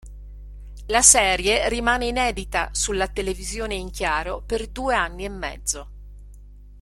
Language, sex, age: Italian, female, 50-59